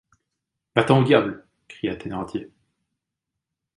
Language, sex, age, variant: French, male, 30-39, Français de métropole